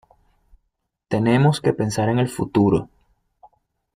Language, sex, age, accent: Spanish, male, 30-39, Caribe: Cuba, Venezuela, Puerto Rico, República Dominicana, Panamá, Colombia caribeña, México caribeño, Costa del golfo de México